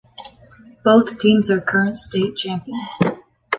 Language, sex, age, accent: English, female, 19-29, Canadian English